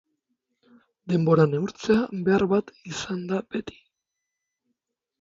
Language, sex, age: Basque, male, 30-39